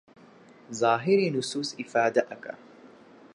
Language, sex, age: Central Kurdish, male, under 19